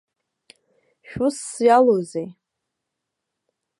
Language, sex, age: Abkhazian, female, 19-29